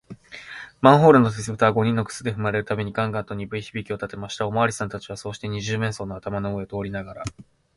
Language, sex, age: Japanese, male, 19-29